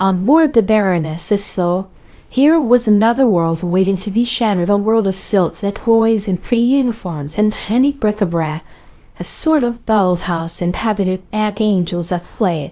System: TTS, VITS